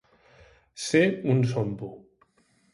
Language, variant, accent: Catalan, Central, central